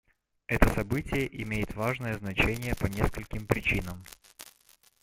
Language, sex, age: Russian, male, 19-29